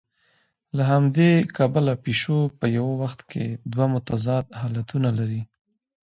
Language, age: Pashto, 19-29